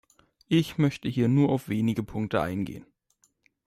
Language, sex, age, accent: German, male, 19-29, Deutschland Deutsch